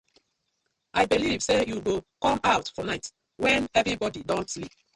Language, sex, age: Nigerian Pidgin, female, 30-39